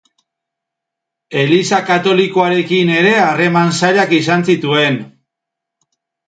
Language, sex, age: Basque, male, 40-49